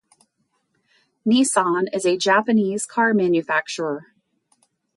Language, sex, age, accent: English, female, 50-59, United States English